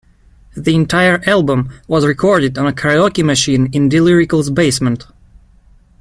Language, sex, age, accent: English, male, 19-29, United States English